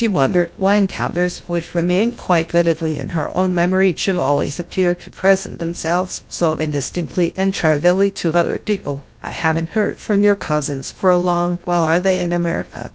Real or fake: fake